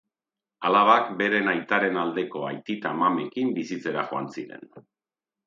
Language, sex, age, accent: Basque, male, 50-59, Erdialdekoa edo Nafarra (Gipuzkoa, Nafarroa)